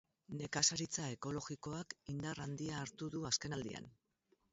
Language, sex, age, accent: Basque, female, 60-69, Mendebalekoa (Araba, Bizkaia, Gipuzkoako mendebaleko herri batzuk)